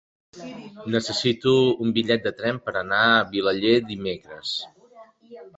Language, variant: Catalan, Central